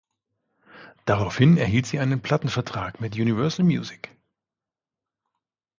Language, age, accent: German, 40-49, Deutschland Deutsch